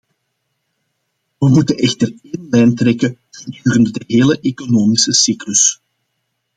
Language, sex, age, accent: Dutch, male, 40-49, Belgisch Nederlands